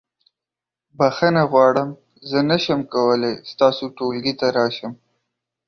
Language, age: Pashto, 19-29